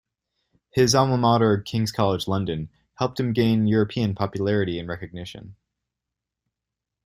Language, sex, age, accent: English, male, 19-29, United States English